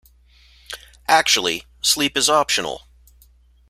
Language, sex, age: English, male, 50-59